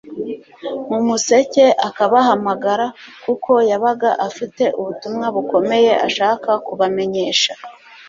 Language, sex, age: Kinyarwanda, female, 30-39